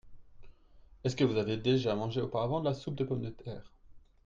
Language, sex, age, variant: French, male, 30-39, Français de métropole